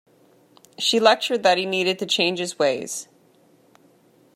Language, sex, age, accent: English, female, 19-29, Canadian English